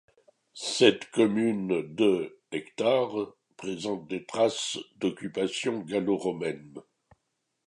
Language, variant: French, Français de métropole